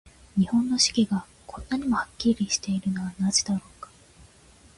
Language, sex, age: Japanese, female, 19-29